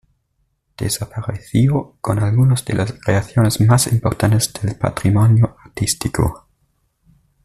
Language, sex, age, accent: Spanish, male, 19-29, España: Norte peninsular (Asturias, Castilla y León, Cantabria, País Vasco, Navarra, Aragón, La Rioja, Guadalajara, Cuenca)